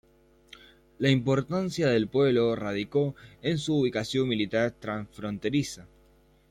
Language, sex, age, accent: Spanish, male, under 19, Rioplatense: Argentina, Uruguay, este de Bolivia, Paraguay